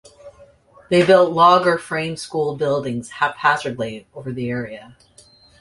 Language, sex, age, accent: English, female, 40-49, Canadian English